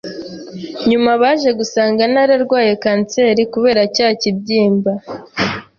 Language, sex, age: Kinyarwanda, female, 19-29